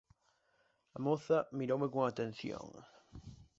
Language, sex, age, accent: Galician, male, 19-29, Central (gheada)